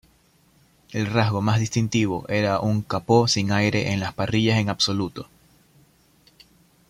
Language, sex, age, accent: Spanish, male, 19-29, Andino-Pacífico: Colombia, Perú, Ecuador, oeste de Bolivia y Venezuela andina